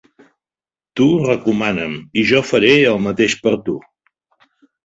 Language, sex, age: Catalan, male, 60-69